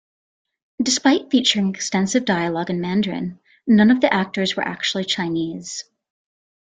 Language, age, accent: English, 19-29, United States English